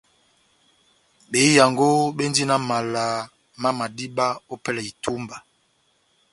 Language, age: Batanga, 40-49